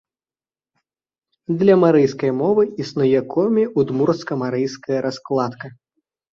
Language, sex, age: Belarusian, male, 19-29